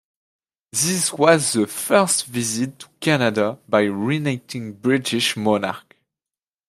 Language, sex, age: English, male, 19-29